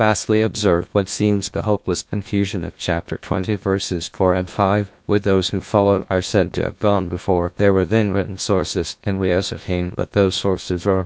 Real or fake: fake